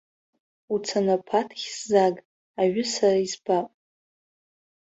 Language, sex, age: Abkhazian, female, under 19